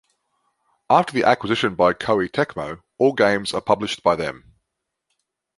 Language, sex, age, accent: English, male, 50-59, Australian English